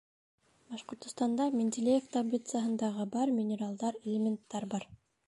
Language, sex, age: Bashkir, female, 19-29